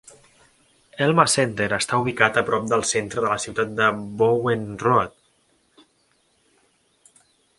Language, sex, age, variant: Catalan, male, 19-29, Central